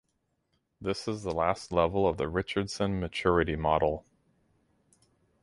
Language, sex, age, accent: English, male, 30-39, United States English